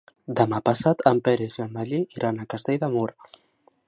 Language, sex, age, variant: Catalan, male, 19-29, Central